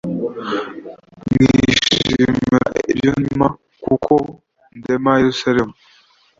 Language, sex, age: Kinyarwanda, male, under 19